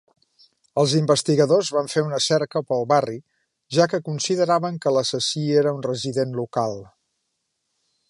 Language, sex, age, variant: Catalan, male, 50-59, Central